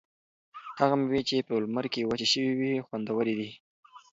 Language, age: Pashto, 19-29